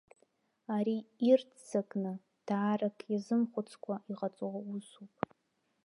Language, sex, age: Abkhazian, female, under 19